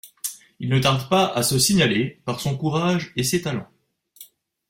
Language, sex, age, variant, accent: French, male, 30-39, Français d'Europe, Français de Suisse